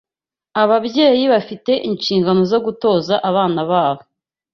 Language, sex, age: Kinyarwanda, female, 19-29